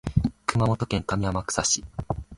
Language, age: Japanese, 19-29